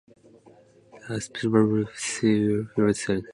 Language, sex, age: English, male, 19-29